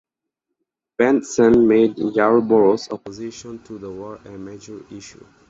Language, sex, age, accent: English, male, 19-29, United States English